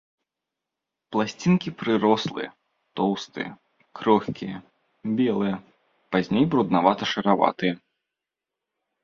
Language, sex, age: Belarusian, male, under 19